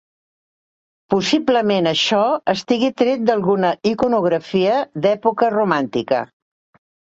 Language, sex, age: Catalan, female, 60-69